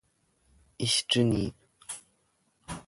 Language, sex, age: German, male, under 19